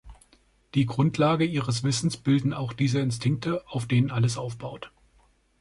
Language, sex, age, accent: German, male, 19-29, Deutschland Deutsch